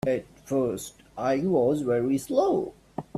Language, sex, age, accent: English, male, 30-39, India and South Asia (India, Pakistan, Sri Lanka)